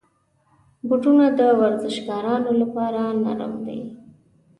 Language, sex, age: Pashto, female, 19-29